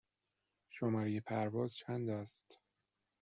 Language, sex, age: Persian, male, 30-39